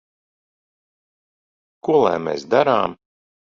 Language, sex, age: Latvian, male, 40-49